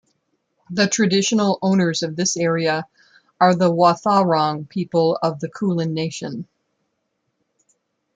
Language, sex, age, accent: English, female, 50-59, United States English